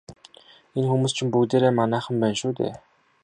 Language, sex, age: Mongolian, male, 19-29